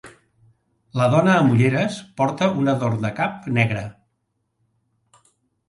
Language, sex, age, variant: Catalan, male, 60-69, Central